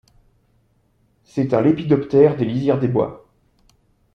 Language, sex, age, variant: French, male, 30-39, Français de métropole